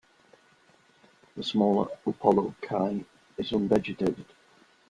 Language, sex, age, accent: English, male, 60-69, England English